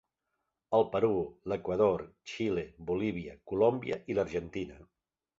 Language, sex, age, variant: Catalan, male, 60-69, Central